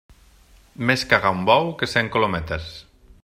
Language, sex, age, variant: Catalan, male, 30-39, Nord-Occidental